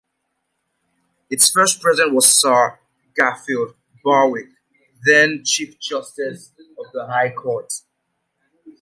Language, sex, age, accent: English, male, 30-39, United States English